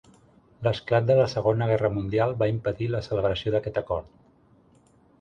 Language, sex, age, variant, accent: Catalan, male, 40-49, Central, central